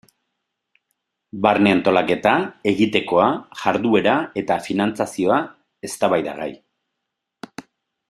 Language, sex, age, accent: Basque, male, 40-49, Erdialdekoa edo Nafarra (Gipuzkoa, Nafarroa)